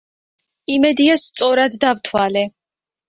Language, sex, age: Georgian, female, 19-29